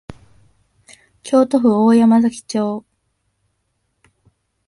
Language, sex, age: Japanese, female, 19-29